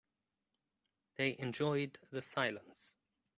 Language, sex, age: English, male, 30-39